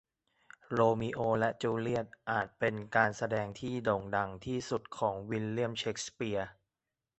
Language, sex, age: Thai, male, 30-39